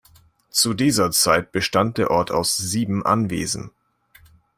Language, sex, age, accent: German, male, 19-29, Deutschland Deutsch